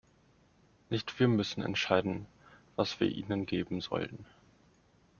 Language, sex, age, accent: German, male, 19-29, Deutschland Deutsch